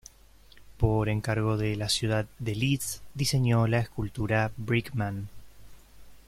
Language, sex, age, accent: Spanish, male, 19-29, Rioplatense: Argentina, Uruguay, este de Bolivia, Paraguay